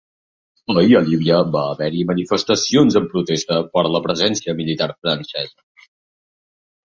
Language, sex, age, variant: Catalan, female, 40-49, Central